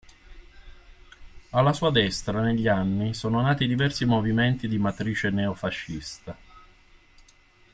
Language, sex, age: Italian, male, 50-59